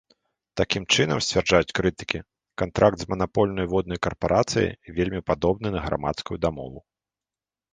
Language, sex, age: Belarusian, male, 30-39